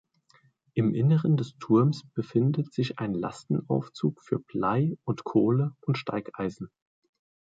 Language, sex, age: German, male, 30-39